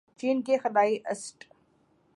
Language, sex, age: Urdu, male, 19-29